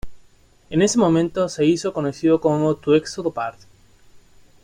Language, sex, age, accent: Spanish, male, 19-29, Rioplatense: Argentina, Uruguay, este de Bolivia, Paraguay